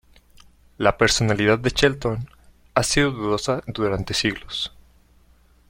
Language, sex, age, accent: Spanish, male, 19-29, México